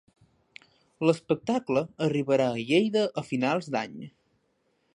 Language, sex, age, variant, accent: Catalan, male, under 19, Central, central